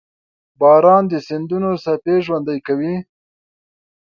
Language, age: Pashto, 19-29